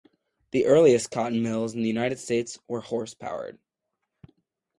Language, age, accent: English, under 19, United States English